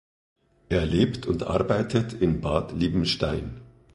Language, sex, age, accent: German, male, 50-59, Österreichisches Deutsch